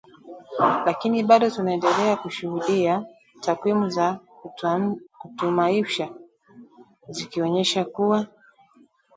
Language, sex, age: Swahili, female, 40-49